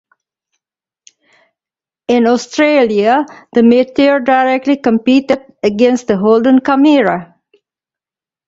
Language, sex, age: English, female, 40-49